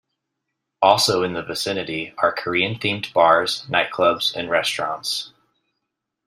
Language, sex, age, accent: English, male, 30-39, United States English